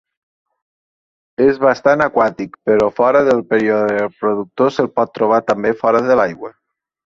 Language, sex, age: Catalan, male, under 19